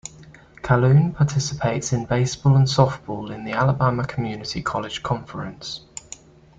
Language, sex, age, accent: English, male, 19-29, England English